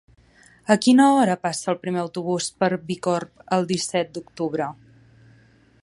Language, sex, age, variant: Catalan, female, 30-39, Central